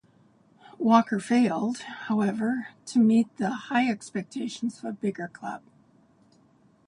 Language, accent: English, United States English